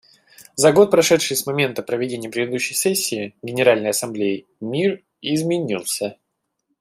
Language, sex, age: Russian, male, 19-29